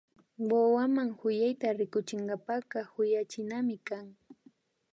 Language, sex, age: Imbabura Highland Quichua, female, 30-39